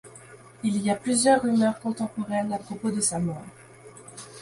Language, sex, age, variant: French, female, 19-29, Français de métropole